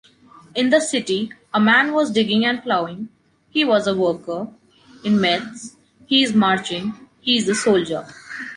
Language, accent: English, India and South Asia (India, Pakistan, Sri Lanka)